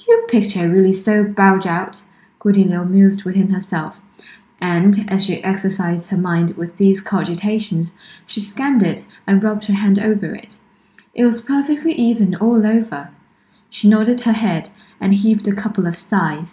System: none